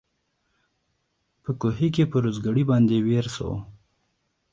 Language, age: Pashto, 19-29